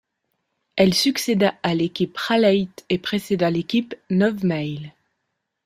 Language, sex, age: French, female, 30-39